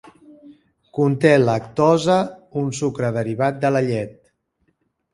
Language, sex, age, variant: Catalan, male, 40-49, Central